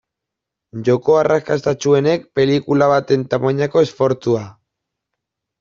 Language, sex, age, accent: Basque, male, 19-29, Mendebalekoa (Araba, Bizkaia, Gipuzkoako mendebaleko herri batzuk)